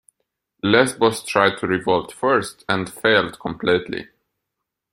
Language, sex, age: English, male, 19-29